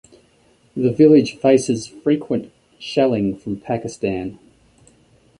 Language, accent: English, Australian English